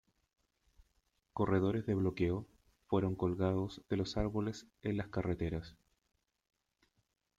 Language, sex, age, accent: Spanish, male, 30-39, Chileno: Chile, Cuyo